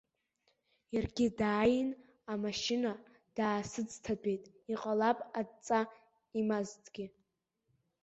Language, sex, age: Abkhazian, female, under 19